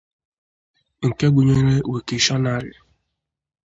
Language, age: Igbo, 30-39